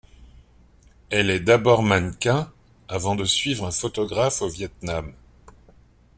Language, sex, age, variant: French, male, 50-59, Français de métropole